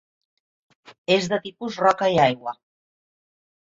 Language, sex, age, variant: Catalan, female, 50-59, Central